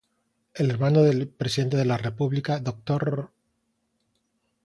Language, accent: Spanish, España: Centro-Sur peninsular (Madrid, Toledo, Castilla-La Mancha)